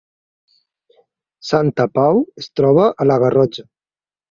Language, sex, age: Catalan, male, 19-29